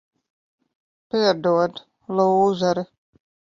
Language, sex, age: Latvian, female, 50-59